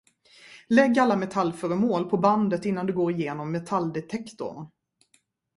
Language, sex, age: Swedish, female, 40-49